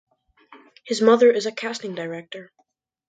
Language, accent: English, United States English